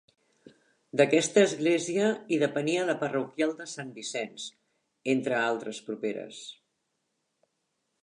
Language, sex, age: Catalan, female, 60-69